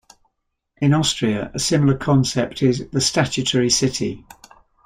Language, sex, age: English, male, 60-69